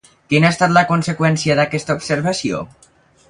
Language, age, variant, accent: Catalan, under 19, Valencià septentrional, valencià